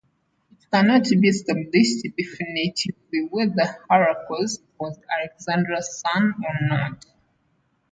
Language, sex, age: English, female, 19-29